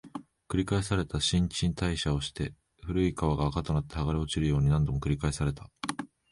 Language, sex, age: Japanese, male, under 19